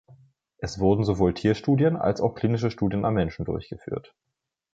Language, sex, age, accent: German, male, 19-29, Deutschland Deutsch